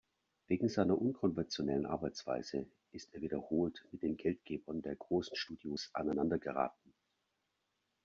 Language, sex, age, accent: German, male, 50-59, Deutschland Deutsch